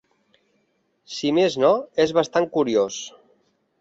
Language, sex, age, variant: Catalan, male, 40-49, Central